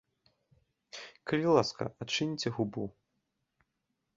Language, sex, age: Belarusian, male, 30-39